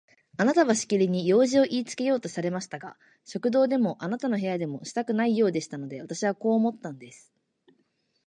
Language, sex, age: Japanese, female, 19-29